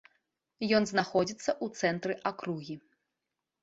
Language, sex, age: Belarusian, female, 19-29